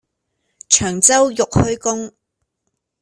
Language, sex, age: Cantonese, female, 40-49